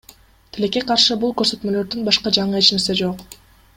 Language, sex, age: Kyrgyz, female, 19-29